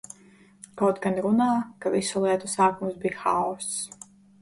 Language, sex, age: Latvian, female, 19-29